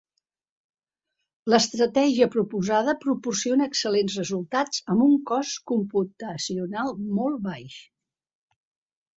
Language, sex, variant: Catalan, female, Central